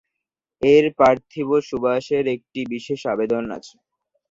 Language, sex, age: Bengali, male, 19-29